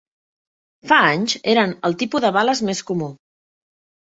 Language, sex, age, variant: Catalan, female, 40-49, Central